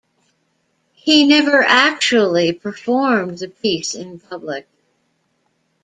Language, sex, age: English, female, 60-69